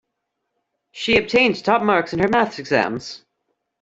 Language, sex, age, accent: English, male, under 19, United States English